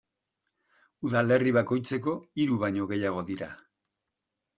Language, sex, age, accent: Basque, male, 60-69, Mendebalekoa (Araba, Bizkaia, Gipuzkoako mendebaleko herri batzuk)